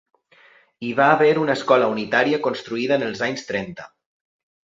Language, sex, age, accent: Catalan, male, 30-39, valencià